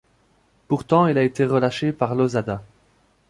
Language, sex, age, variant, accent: French, male, 19-29, Français d'Europe, Français de Belgique